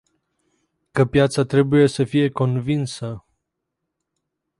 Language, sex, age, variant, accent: Romanian, male, 19-29, Romanian-Romania, Muntenesc